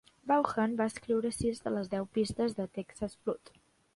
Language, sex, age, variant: Catalan, female, 19-29, Central